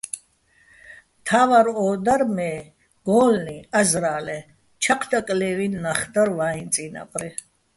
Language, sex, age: Bats, female, 60-69